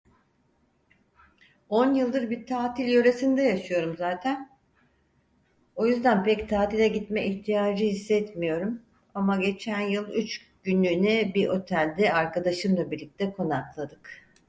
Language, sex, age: Turkish, female, 70-79